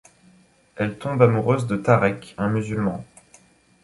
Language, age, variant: French, 19-29, Français de métropole